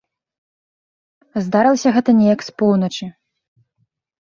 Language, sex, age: Belarusian, female, 19-29